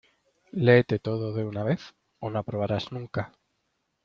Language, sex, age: Spanish, male, 19-29